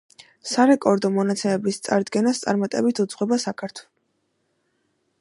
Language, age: Georgian, under 19